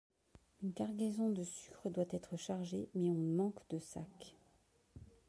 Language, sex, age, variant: French, female, 50-59, Français de métropole